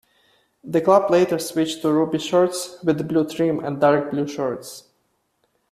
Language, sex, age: English, male, 30-39